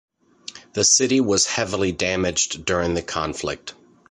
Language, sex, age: English, male, 50-59